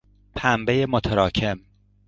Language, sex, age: Persian, male, 50-59